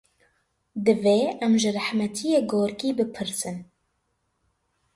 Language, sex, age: Kurdish, female, 19-29